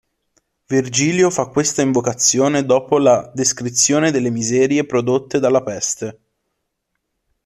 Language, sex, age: Italian, male, 19-29